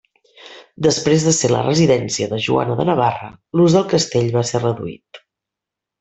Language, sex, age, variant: Catalan, female, 40-49, Central